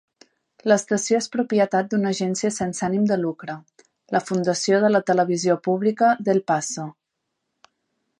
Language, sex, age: Catalan, female, 19-29